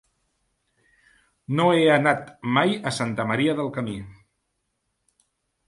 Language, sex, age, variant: Catalan, male, 50-59, Central